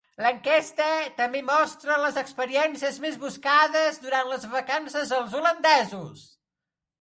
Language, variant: Catalan, Central